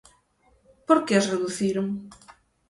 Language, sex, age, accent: Galician, female, 19-29, Oriental (común en zona oriental); Normativo (estándar)